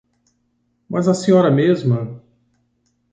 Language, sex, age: Portuguese, male, 60-69